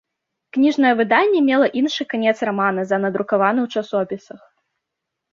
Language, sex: Belarusian, female